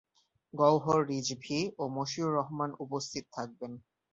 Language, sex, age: Bengali, male, 19-29